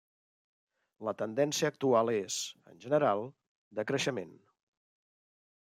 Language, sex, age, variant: Catalan, male, 50-59, Central